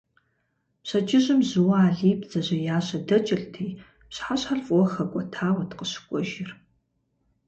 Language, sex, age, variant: Kabardian, female, 40-49, Адыгэбзэ (Къэбэрдей, Кирил, Урысей)